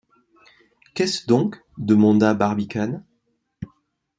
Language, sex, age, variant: French, male, 30-39, Français de métropole